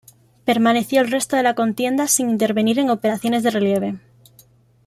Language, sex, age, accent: Spanish, female, 19-29, España: Centro-Sur peninsular (Madrid, Toledo, Castilla-La Mancha)